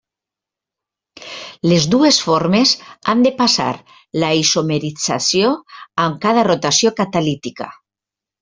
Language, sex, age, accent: Catalan, female, 50-59, valencià